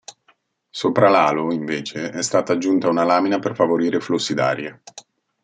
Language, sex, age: Italian, male, 40-49